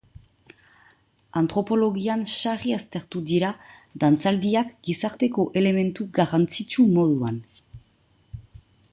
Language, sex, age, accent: Basque, female, 40-49, Nafar-lapurtarra edo Zuberotarra (Lapurdi, Nafarroa Beherea, Zuberoa)